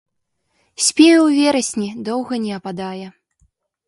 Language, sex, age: Belarusian, female, 19-29